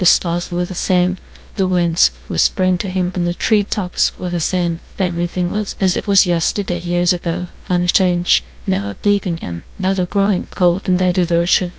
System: TTS, GlowTTS